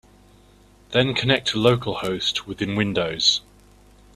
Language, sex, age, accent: English, male, 30-39, England English